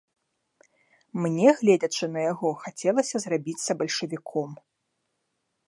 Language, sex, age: Belarusian, female, 19-29